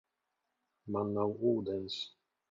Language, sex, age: Latvian, male, 30-39